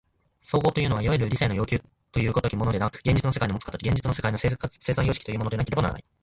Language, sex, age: Japanese, male, 19-29